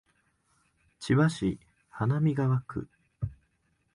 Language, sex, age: Japanese, male, 19-29